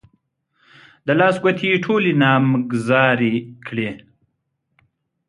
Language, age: Pashto, 30-39